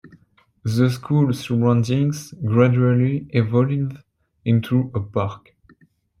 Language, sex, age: English, male, 19-29